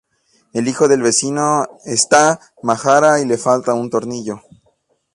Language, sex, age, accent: Spanish, male, 19-29, México